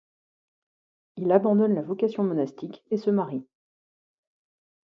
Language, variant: French, Français de métropole